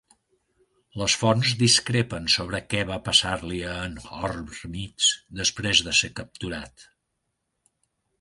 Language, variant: Catalan, Central